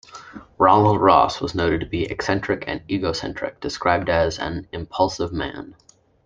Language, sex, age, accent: English, male, 19-29, Canadian English